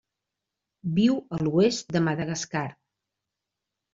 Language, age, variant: Catalan, 40-49, Central